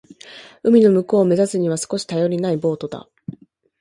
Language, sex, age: Japanese, female, 19-29